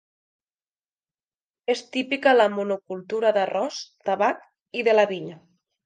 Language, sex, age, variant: Catalan, female, 19-29, Nord-Occidental